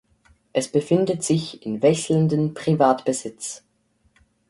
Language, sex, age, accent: German, male, under 19, Schweizerdeutsch